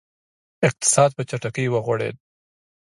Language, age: Pashto, 19-29